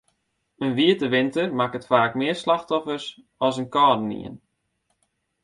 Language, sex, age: Western Frisian, male, 19-29